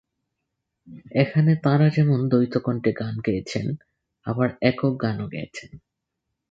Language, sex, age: Bengali, male, 19-29